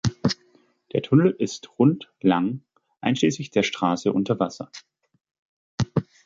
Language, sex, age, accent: German, male, 19-29, Deutschland Deutsch